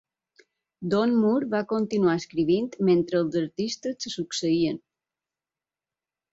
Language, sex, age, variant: Catalan, female, 40-49, Balear